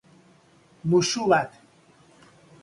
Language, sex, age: Basque, male, 50-59